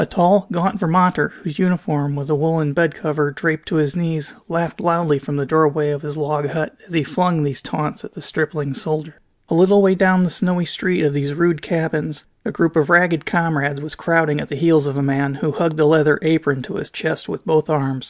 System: none